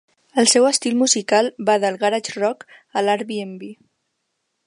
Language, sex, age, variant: Catalan, female, under 19, Central